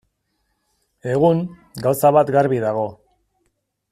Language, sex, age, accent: Basque, male, 40-49, Erdialdekoa edo Nafarra (Gipuzkoa, Nafarroa)